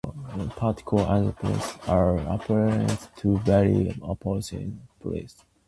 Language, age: English, under 19